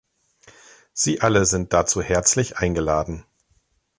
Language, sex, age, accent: German, male, 40-49, Deutschland Deutsch